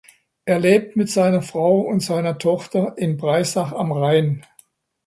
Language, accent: German, Deutschland Deutsch